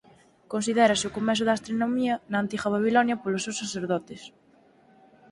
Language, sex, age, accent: Galician, female, 19-29, Atlántico (seseo e gheada)